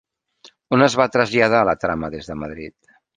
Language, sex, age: Catalan, male, 50-59